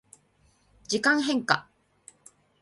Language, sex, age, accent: Japanese, female, 40-49, 標準語